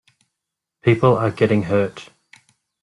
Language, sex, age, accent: English, male, 30-39, New Zealand English